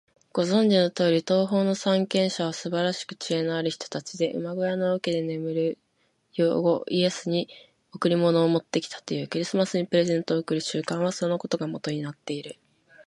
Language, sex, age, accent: Japanese, female, 19-29, 標準語